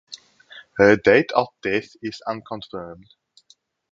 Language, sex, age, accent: English, male, 19-29, Southern African (South Africa, Zimbabwe, Namibia)